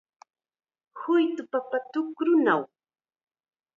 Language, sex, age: Chiquián Ancash Quechua, female, 30-39